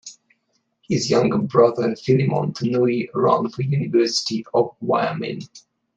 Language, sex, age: English, male, 40-49